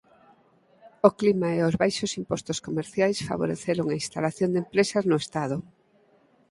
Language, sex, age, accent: Galician, female, 50-59, Normativo (estándar)